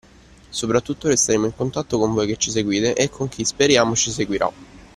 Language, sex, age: Italian, male, 19-29